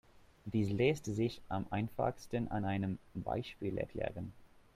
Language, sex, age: German, male, 19-29